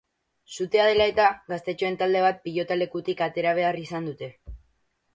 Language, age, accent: Basque, under 19, Batua